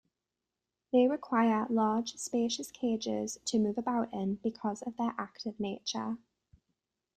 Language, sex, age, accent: English, female, 30-39, England English